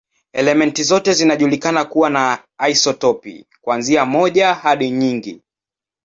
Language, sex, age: Swahili, male, 19-29